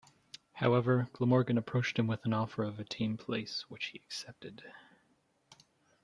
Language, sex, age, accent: English, male, 19-29, Irish English